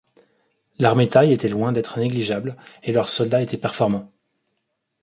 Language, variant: French, Français de métropole